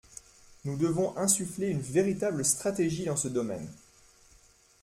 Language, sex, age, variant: French, male, 19-29, Français de métropole